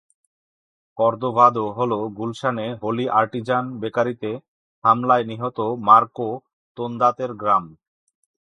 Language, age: Bengali, 30-39